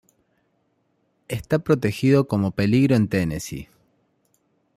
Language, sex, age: Spanish, male, 30-39